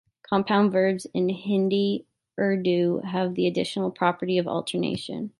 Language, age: English, 19-29